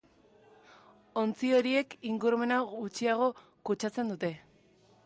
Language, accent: Basque, Mendebalekoa (Araba, Bizkaia, Gipuzkoako mendebaleko herri batzuk)